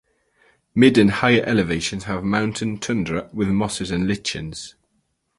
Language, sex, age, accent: English, male, under 19, England English